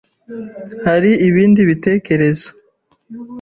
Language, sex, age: Kinyarwanda, female, 30-39